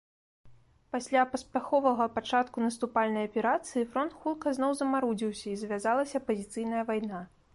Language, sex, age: Belarusian, female, 19-29